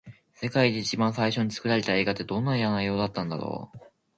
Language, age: Japanese, under 19